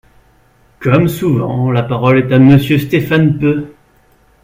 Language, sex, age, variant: French, male, 30-39, Français de métropole